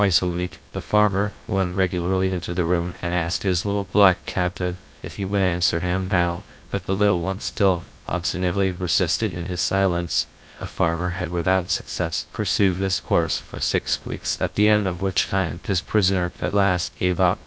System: TTS, GlowTTS